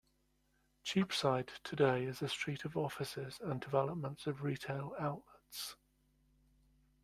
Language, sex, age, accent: English, male, 50-59, England English